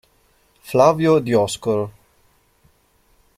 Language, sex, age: Italian, male, 19-29